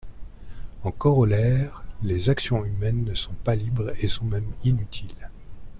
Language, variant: French, Français de métropole